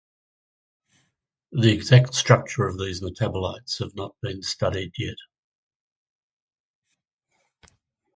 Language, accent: English, Australian English